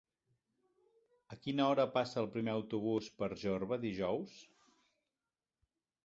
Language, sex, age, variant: Catalan, male, 40-49, Central